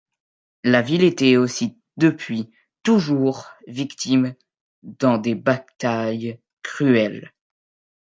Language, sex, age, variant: French, male, under 19, Français de métropole